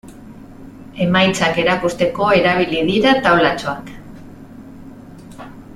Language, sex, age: Basque, female, 40-49